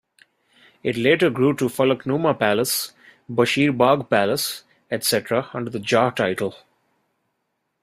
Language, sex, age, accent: English, male, 19-29, India and South Asia (India, Pakistan, Sri Lanka)